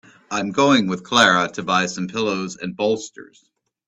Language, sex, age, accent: English, male, 40-49, United States English